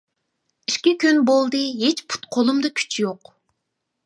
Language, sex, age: Uyghur, female, 30-39